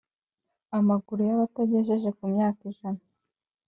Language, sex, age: Kinyarwanda, female, 19-29